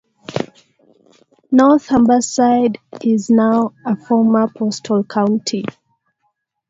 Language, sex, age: English, female, 19-29